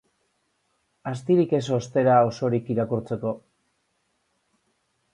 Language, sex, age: Basque, male, 40-49